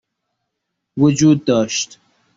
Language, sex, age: Persian, male, 19-29